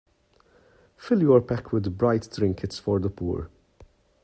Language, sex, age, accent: English, male, 30-39, England English